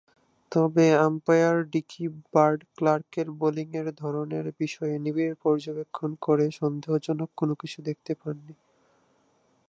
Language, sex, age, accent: Bengali, male, 19-29, প্রমিত বাংলা